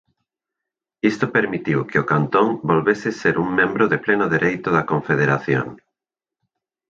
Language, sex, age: Galician, male, 40-49